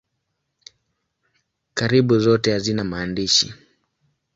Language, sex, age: Swahili, male, 19-29